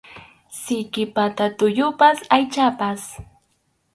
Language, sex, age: Arequipa-La Unión Quechua, female, 19-29